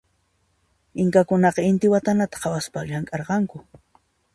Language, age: Puno Quechua, 50-59